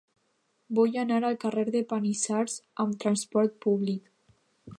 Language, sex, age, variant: Catalan, female, under 19, Alacantí